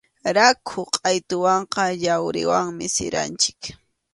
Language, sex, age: Arequipa-La Unión Quechua, female, 30-39